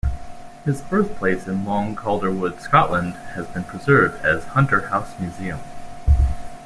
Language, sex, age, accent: English, male, 30-39, United States English